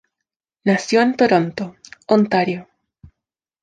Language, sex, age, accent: Spanish, female, under 19, Chileno: Chile, Cuyo